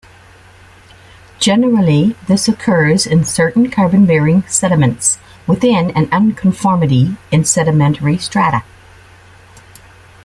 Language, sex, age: English, female, 60-69